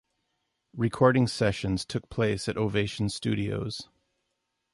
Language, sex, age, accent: English, male, 40-49, United States English